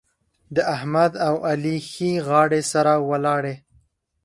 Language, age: Pashto, under 19